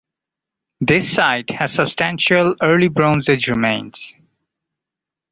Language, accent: English, India and South Asia (India, Pakistan, Sri Lanka)